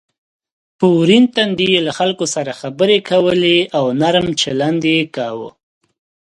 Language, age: Pashto, 19-29